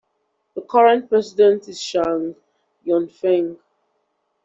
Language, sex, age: English, female, 30-39